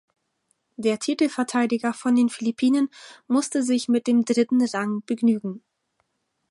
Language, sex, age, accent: German, female, 19-29, Deutschland Deutsch